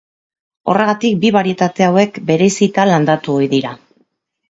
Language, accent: Basque, Mendebalekoa (Araba, Bizkaia, Gipuzkoako mendebaleko herri batzuk)